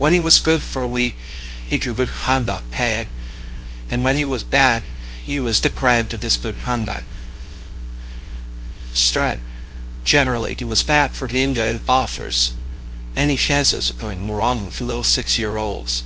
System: TTS, VITS